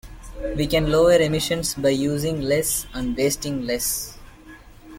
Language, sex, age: English, male, under 19